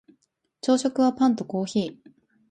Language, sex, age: Japanese, female, 19-29